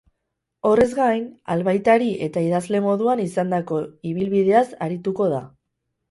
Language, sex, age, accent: Basque, female, 19-29, Erdialdekoa edo Nafarra (Gipuzkoa, Nafarroa)